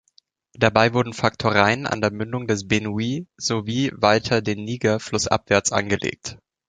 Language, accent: German, Deutschland Deutsch